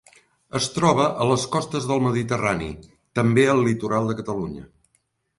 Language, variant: Catalan, Central